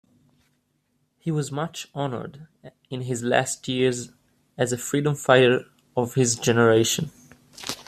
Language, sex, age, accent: English, male, 19-29, United States English